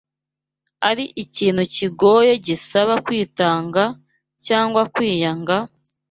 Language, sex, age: Kinyarwanda, female, 19-29